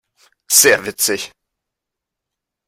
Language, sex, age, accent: German, male, 19-29, Deutschland Deutsch